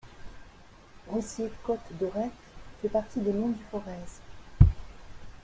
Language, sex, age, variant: French, female, 60-69, Français de métropole